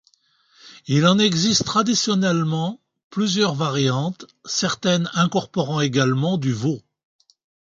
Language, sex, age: French, male, 60-69